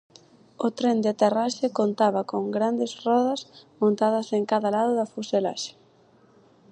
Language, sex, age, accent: Galician, female, under 19, Central (gheada)